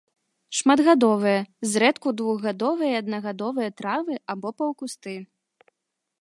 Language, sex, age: Belarusian, female, 19-29